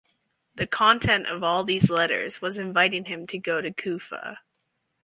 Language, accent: English, Canadian English